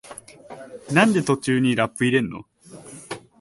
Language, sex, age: Japanese, male, under 19